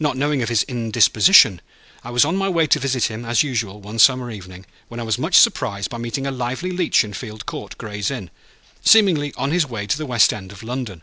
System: none